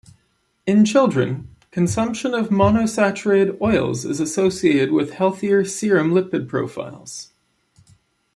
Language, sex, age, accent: English, male, 19-29, Canadian English